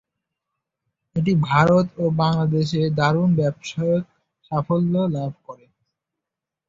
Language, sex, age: Bengali, male, under 19